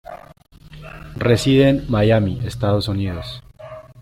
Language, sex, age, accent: Spanish, male, 19-29, Andino-Pacífico: Colombia, Perú, Ecuador, oeste de Bolivia y Venezuela andina